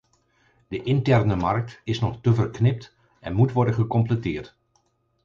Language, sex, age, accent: Dutch, male, 50-59, Nederlands Nederlands